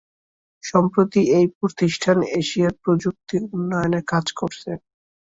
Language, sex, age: Bengali, male, under 19